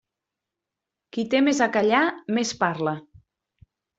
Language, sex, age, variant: Catalan, female, 40-49, Central